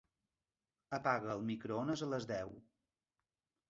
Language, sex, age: Catalan, male, 40-49